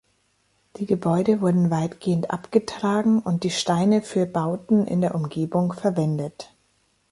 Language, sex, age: German, female, 30-39